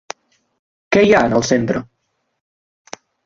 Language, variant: Catalan, Central